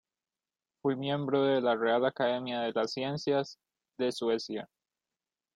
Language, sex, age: Spanish, male, 19-29